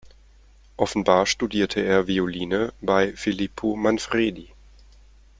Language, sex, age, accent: German, male, 30-39, Deutschland Deutsch